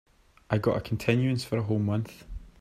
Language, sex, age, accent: English, male, 19-29, Scottish English